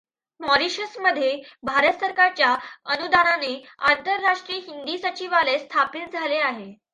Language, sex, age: Marathi, female, under 19